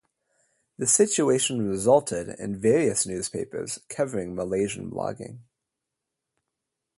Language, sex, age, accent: English, male, 30-39, United States English